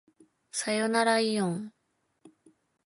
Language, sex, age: Japanese, female, 19-29